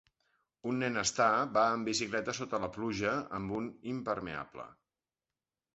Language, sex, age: Catalan, male, 50-59